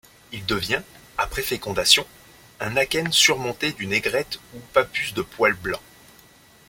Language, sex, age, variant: French, male, 30-39, Français de métropole